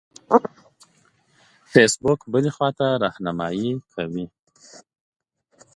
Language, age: Pashto, 30-39